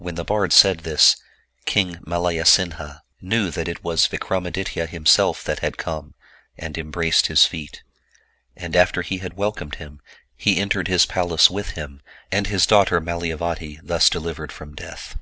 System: none